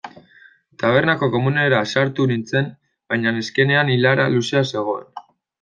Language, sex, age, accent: Basque, male, 19-29, Mendebalekoa (Araba, Bizkaia, Gipuzkoako mendebaleko herri batzuk)